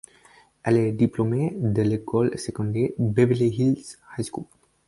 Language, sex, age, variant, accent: French, male, under 19, Français d'Afrique subsaharienne et des îles africaines, Français de Madagascar